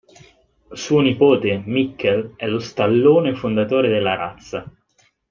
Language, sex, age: Italian, male, 19-29